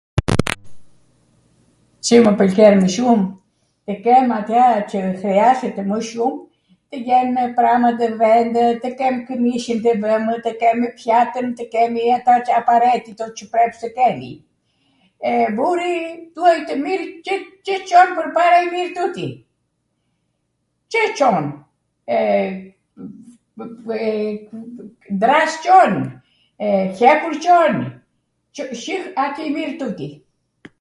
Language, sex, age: Arvanitika Albanian, female, 70-79